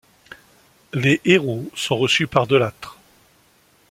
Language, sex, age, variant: French, male, 40-49, Français de métropole